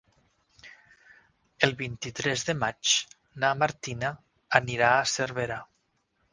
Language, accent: Catalan, Tortosí